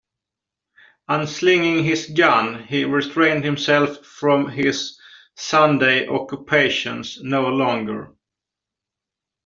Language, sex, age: English, male, 40-49